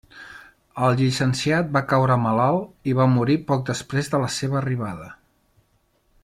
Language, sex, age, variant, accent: Catalan, male, 40-49, Central, central